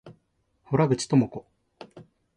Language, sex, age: Japanese, male, 40-49